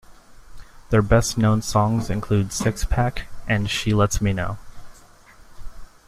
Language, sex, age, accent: English, male, 19-29, United States English